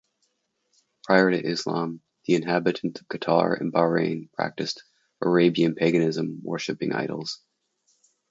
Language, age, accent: English, 40-49, United States English